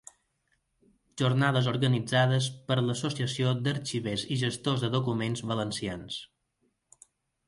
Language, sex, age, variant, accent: Catalan, male, 19-29, Balear, mallorquí